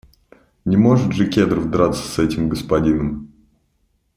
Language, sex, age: Russian, male, 30-39